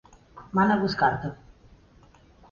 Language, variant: Catalan, Central